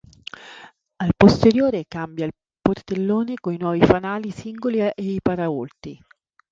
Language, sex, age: Italian, female, 40-49